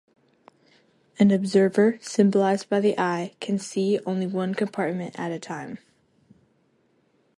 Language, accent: English, United States English